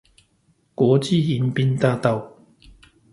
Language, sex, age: Chinese, male, 40-49